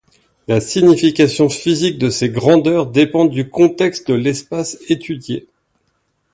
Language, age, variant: French, 40-49, Français de métropole